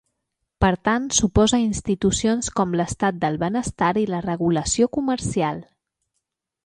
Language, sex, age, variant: Catalan, female, 30-39, Central